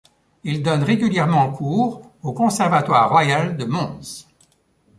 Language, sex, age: French, male, 70-79